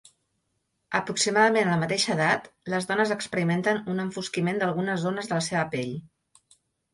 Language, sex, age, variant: Catalan, female, 40-49, Central